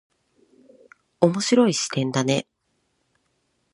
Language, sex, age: Japanese, female, 40-49